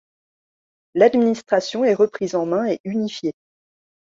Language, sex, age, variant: French, female, 40-49, Français de métropole